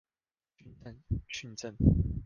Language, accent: Chinese, 出生地：桃園市